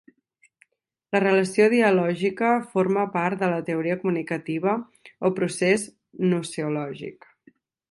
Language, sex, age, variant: Catalan, female, 19-29, Central